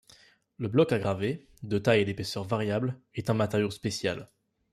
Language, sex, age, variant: French, male, 19-29, Français de métropole